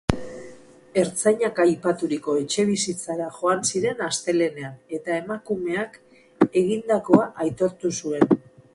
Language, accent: Basque, Mendebalekoa (Araba, Bizkaia, Gipuzkoako mendebaleko herri batzuk)